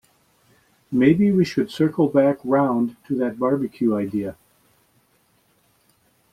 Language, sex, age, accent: English, male, 50-59, United States English